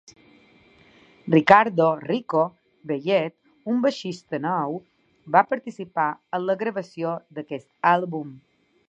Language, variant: Catalan, Balear